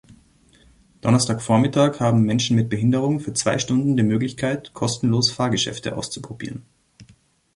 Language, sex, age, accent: German, male, 30-39, Österreichisches Deutsch